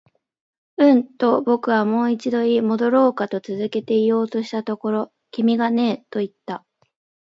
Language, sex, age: Japanese, female, 19-29